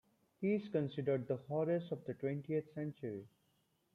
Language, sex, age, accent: English, male, 19-29, India and South Asia (India, Pakistan, Sri Lanka)